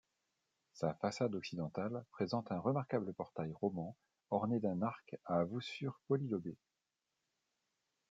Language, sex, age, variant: French, male, 40-49, Français de métropole